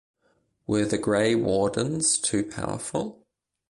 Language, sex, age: English, male, 30-39